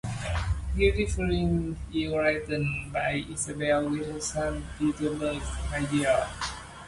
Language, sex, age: English, male, 19-29